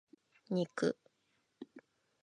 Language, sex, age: Japanese, female, 19-29